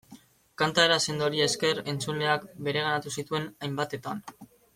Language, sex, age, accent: Basque, male, 19-29, Mendebalekoa (Araba, Bizkaia, Gipuzkoako mendebaleko herri batzuk)